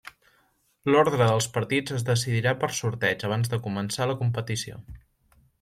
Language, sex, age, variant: Catalan, male, 19-29, Central